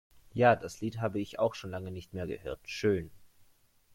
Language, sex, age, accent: German, male, 19-29, Deutschland Deutsch